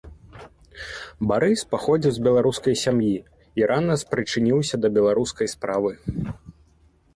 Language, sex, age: Belarusian, male, 19-29